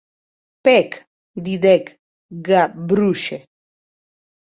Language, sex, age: Occitan, female, 40-49